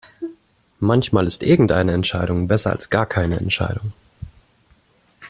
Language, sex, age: German, male, 19-29